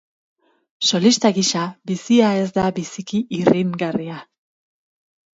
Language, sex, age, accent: Basque, female, 30-39, Mendebalekoa (Araba, Bizkaia, Gipuzkoako mendebaleko herri batzuk)